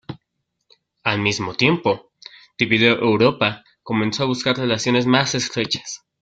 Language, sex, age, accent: Spanish, male, under 19, México